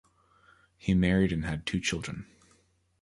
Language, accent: English, United States English